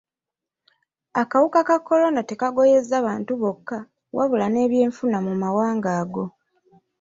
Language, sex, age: Ganda, female, 19-29